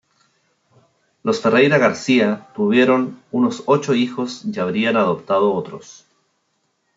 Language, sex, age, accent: Spanish, male, 30-39, Chileno: Chile, Cuyo